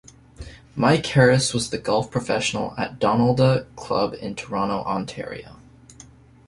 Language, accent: English, United States English